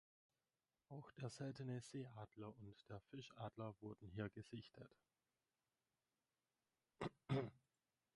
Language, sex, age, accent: German, male, 19-29, Deutschland Deutsch